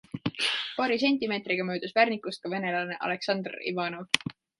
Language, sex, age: Estonian, female, 19-29